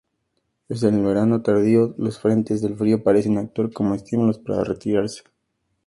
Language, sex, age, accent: Spanish, male, 19-29, México